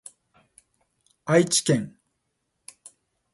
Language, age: Japanese, 40-49